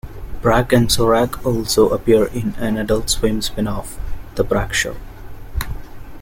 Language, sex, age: English, male, 19-29